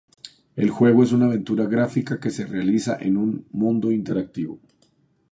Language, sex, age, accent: Spanish, male, 50-59, Andino-Pacífico: Colombia, Perú, Ecuador, oeste de Bolivia y Venezuela andina